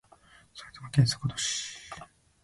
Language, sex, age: Japanese, male, 19-29